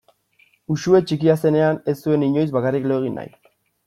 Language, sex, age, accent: Basque, male, 19-29, Erdialdekoa edo Nafarra (Gipuzkoa, Nafarroa)